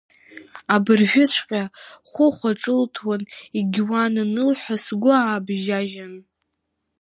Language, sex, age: Abkhazian, female, under 19